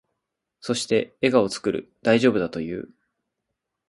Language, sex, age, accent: Japanese, male, 19-29, 標準